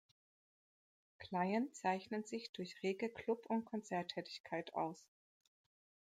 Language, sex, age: German, female, 30-39